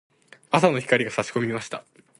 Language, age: Japanese, 19-29